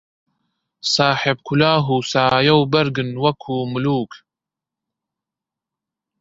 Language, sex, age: Central Kurdish, male, 19-29